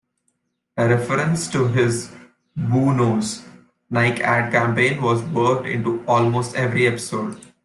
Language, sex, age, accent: English, male, 19-29, India and South Asia (India, Pakistan, Sri Lanka)